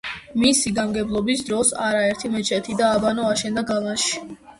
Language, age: Georgian, 19-29